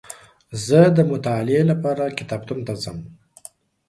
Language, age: Pashto, 30-39